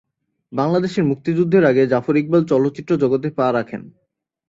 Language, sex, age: Bengali, male, 19-29